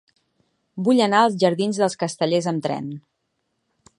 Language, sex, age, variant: Catalan, female, 19-29, Central